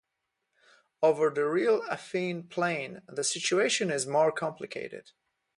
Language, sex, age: English, male, 30-39